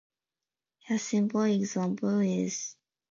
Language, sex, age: English, female, 19-29